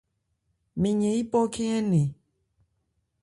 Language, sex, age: Ebrié, female, 30-39